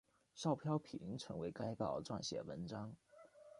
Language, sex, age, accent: Chinese, male, 19-29, 出生地：福建省